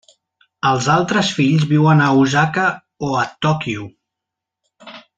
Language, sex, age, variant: Catalan, male, 40-49, Central